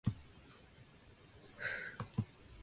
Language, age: English, 19-29